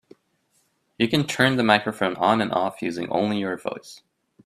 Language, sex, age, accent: English, male, 19-29, United States English